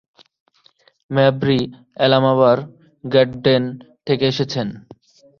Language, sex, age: Bengali, male, 19-29